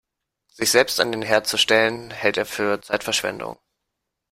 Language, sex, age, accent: German, male, 19-29, Deutschland Deutsch